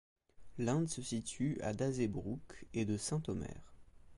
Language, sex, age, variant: French, male, under 19, Français de métropole